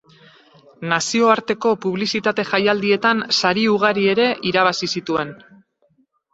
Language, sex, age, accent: Basque, female, 40-49, Mendebalekoa (Araba, Bizkaia, Gipuzkoako mendebaleko herri batzuk)